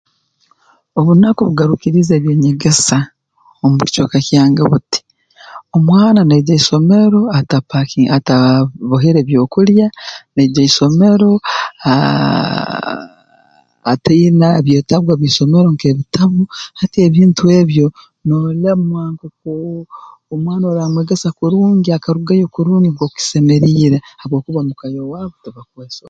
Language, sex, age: Tooro, female, 40-49